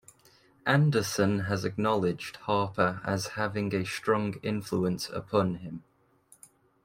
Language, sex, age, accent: English, male, 19-29, England English